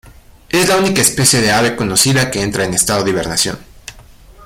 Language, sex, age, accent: Spanish, male, 19-29, México